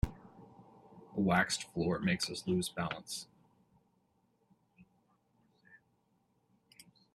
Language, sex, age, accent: English, male, 30-39, United States English